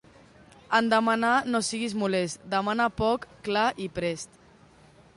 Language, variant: Catalan, Central